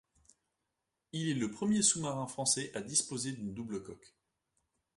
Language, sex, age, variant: French, male, 19-29, Français de métropole